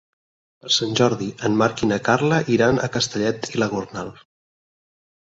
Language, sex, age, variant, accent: Catalan, male, 30-39, Central, Barcelona